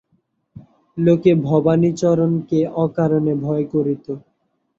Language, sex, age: Bengali, male, under 19